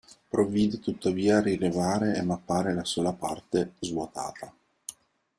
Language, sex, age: Italian, male, 30-39